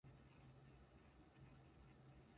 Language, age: Japanese, 19-29